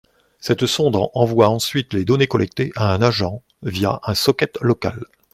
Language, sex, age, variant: French, male, 60-69, Français de métropole